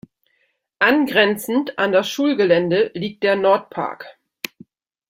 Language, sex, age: German, female, 30-39